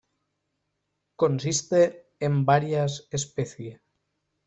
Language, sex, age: Spanish, male, 30-39